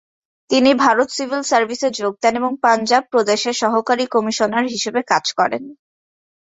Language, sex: Bengali, female